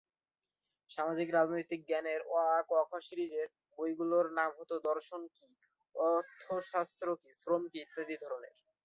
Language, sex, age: Bengali, male, under 19